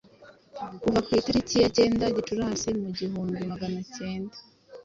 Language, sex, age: Kinyarwanda, female, 19-29